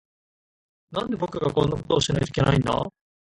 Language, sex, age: Japanese, male, 19-29